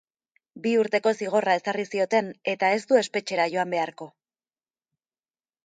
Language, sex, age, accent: Basque, female, 30-39, Erdialdekoa edo Nafarra (Gipuzkoa, Nafarroa)